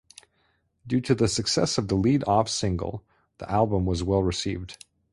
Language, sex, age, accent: English, male, 30-39, United States English